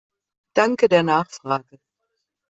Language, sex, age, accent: German, female, 50-59, Deutschland Deutsch